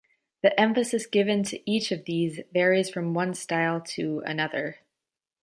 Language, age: English, under 19